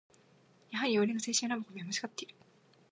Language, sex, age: Japanese, female, 19-29